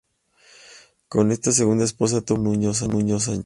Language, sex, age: Spanish, male, 30-39